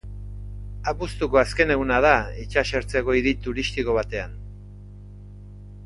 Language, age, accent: Basque, 60-69, Erdialdekoa edo Nafarra (Gipuzkoa, Nafarroa)